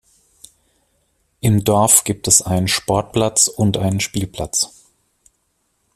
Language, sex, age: German, male, 40-49